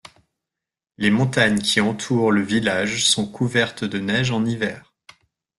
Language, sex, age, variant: French, male, 40-49, Français de métropole